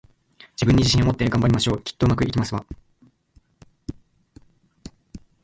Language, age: Japanese, 19-29